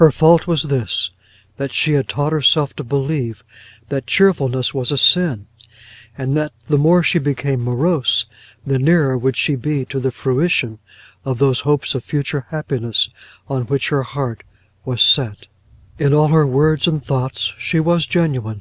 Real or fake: real